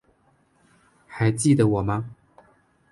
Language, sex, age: Chinese, male, 19-29